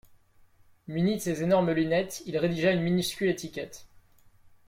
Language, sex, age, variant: French, male, 19-29, Français de métropole